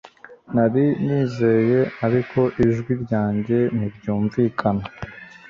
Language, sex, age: Kinyarwanda, male, under 19